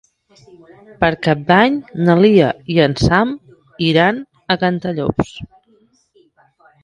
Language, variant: Catalan, Central